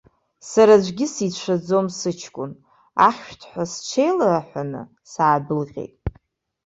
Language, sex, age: Abkhazian, female, 30-39